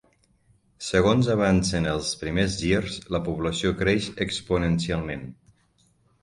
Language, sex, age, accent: Catalan, male, 50-59, occidental